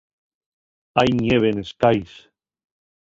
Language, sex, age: Asturian, male, 40-49